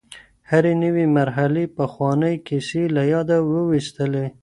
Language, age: Pashto, 30-39